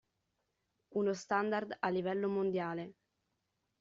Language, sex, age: Italian, female, 19-29